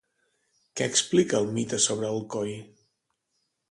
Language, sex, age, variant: Catalan, male, 30-39, Septentrional